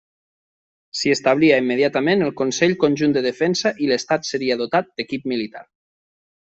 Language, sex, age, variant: Catalan, male, 19-29, Nord-Occidental